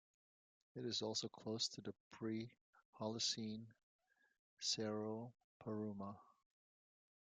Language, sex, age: English, male, 40-49